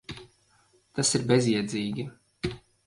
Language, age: Latvian, 40-49